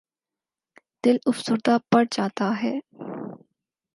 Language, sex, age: Urdu, female, 19-29